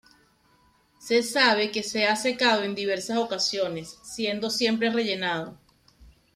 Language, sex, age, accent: Spanish, female, 40-49, Caribe: Cuba, Venezuela, Puerto Rico, República Dominicana, Panamá, Colombia caribeña, México caribeño, Costa del golfo de México